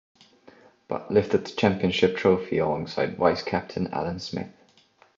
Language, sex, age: English, male, 19-29